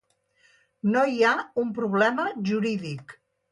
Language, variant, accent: Catalan, Central, central